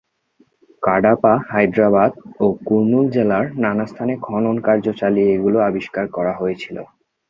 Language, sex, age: Bengali, male, 19-29